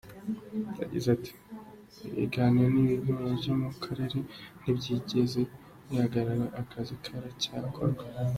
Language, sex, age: Kinyarwanda, male, 19-29